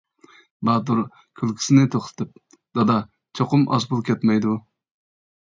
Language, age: Uyghur, 19-29